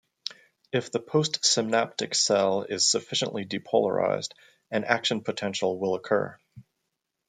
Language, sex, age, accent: English, male, 40-49, United States English